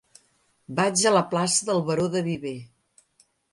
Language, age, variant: Catalan, 60-69, Central